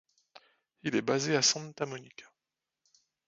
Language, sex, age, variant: French, male, 50-59, Français de métropole